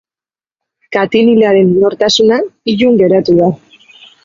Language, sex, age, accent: Basque, female, 30-39, Mendebalekoa (Araba, Bizkaia, Gipuzkoako mendebaleko herri batzuk)